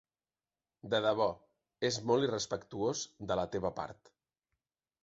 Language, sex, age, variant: Catalan, male, 30-39, Central